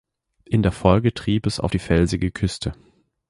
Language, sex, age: German, male, 19-29